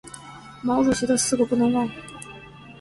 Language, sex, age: Chinese, female, 19-29